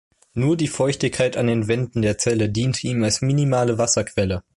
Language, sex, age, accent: German, male, under 19, Deutschland Deutsch